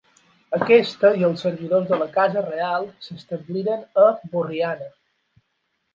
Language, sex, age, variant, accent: Catalan, male, 30-39, Balear, mallorquí